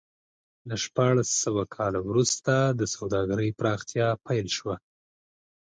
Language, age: Pashto, 30-39